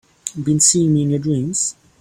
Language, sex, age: English, male, 19-29